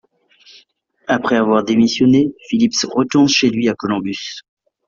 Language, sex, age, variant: French, male, 40-49, Français de métropole